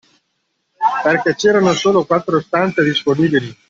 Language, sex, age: Italian, male, 50-59